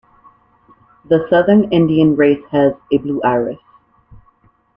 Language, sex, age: English, female, 19-29